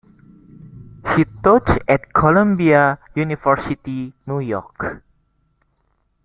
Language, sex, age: English, male, under 19